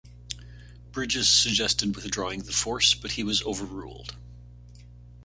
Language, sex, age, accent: English, male, 50-59, Canadian English